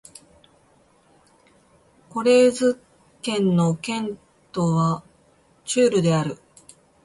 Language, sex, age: Japanese, female, 30-39